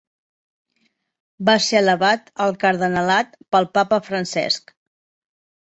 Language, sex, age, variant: Catalan, female, 30-39, Septentrional